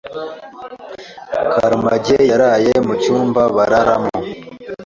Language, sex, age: Kinyarwanda, male, 19-29